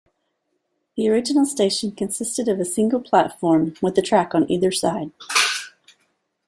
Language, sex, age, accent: English, female, 40-49, United States English